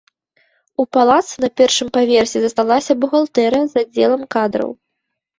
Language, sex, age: Belarusian, female, 19-29